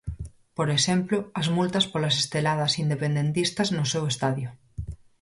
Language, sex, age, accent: Galician, female, 30-39, Normativo (estándar)